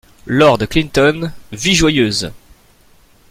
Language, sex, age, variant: French, male, 19-29, Français de métropole